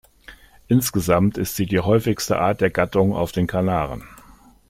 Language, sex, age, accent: German, male, 60-69, Deutschland Deutsch